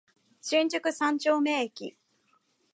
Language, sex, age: Japanese, female, 19-29